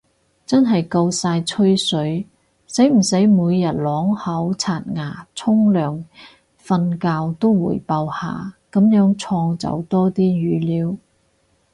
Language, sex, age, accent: Cantonese, female, 30-39, 广州音